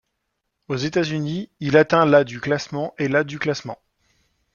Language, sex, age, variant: French, male, 30-39, Français de métropole